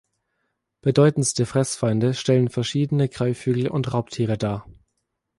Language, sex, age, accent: German, male, 19-29, Deutschland Deutsch